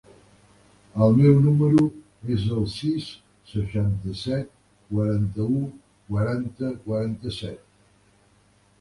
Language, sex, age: Catalan, male, 70-79